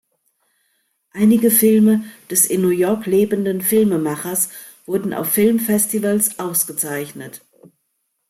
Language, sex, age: German, female, 50-59